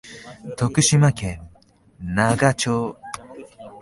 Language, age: Japanese, 19-29